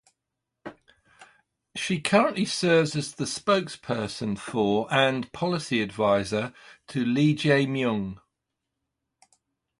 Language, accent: English, England English